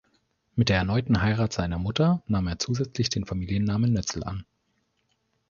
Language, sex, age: German, male, 19-29